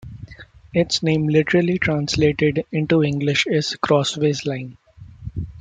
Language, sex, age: English, male, 19-29